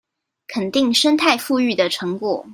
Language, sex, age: Chinese, female, 19-29